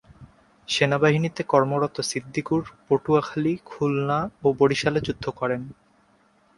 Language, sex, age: Bengali, male, 19-29